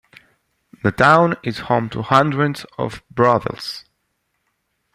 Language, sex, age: English, male, 19-29